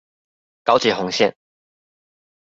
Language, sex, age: Chinese, male, 19-29